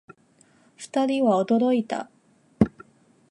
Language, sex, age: Japanese, female, 19-29